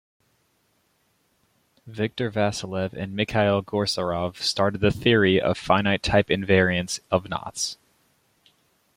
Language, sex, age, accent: English, male, 30-39, United States English